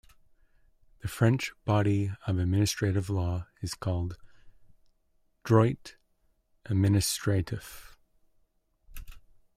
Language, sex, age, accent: English, male, 30-39, Canadian English